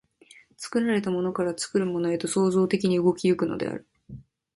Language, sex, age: Japanese, female, 19-29